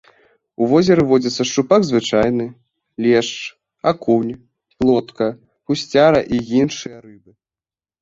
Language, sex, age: Belarusian, male, under 19